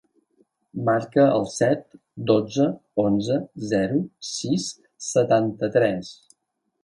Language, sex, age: Catalan, male, 50-59